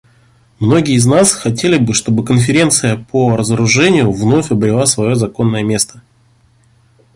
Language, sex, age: Russian, male, 30-39